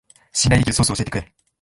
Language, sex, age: Japanese, male, 19-29